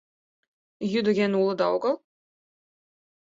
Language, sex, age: Mari, female, 19-29